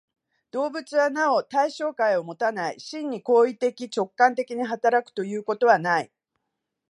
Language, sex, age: Japanese, female, 50-59